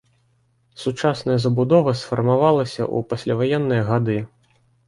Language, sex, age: Belarusian, male, 30-39